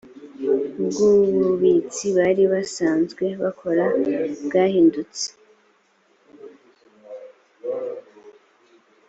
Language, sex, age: Kinyarwanda, female, 19-29